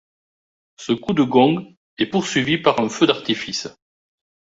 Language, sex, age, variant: French, male, 60-69, Français de métropole